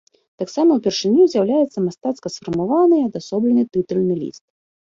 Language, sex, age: Belarusian, female, 30-39